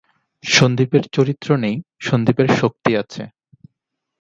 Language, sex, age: Bengali, male, 19-29